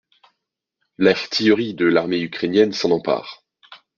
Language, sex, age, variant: French, male, 19-29, Français de métropole